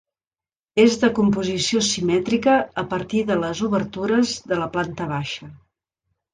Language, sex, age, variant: Catalan, female, 40-49, Central